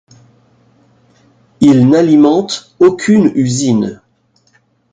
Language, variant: French, Français de métropole